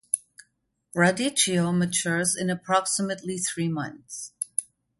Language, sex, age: English, female, 50-59